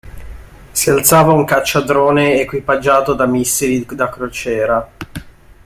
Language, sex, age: Italian, male, 19-29